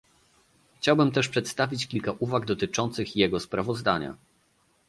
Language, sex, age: Polish, male, 30-39